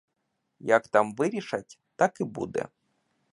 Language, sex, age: Ukrainian, male, 30-39